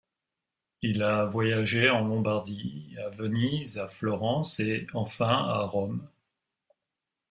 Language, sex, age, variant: French, male, 50-59, Français de métropole